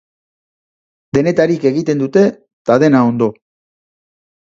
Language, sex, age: Basque, male, 50-59